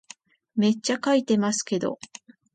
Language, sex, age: Japanese, female, 50-59